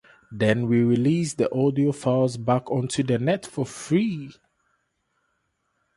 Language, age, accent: English, 19-29, United States English; Southern African (South Africa, Zimbabwe, Namibia)